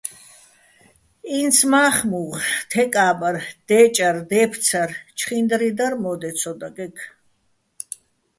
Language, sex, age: Bats, female, 60-69